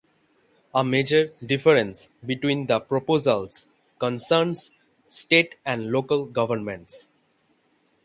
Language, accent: English, India and South Asia (India, Pakistan, Sri Lanka)